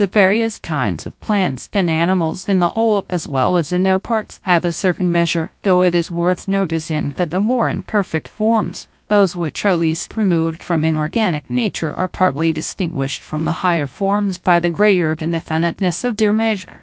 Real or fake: fake